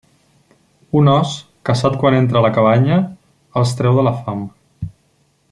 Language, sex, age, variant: Catalan, male, 30-39, Central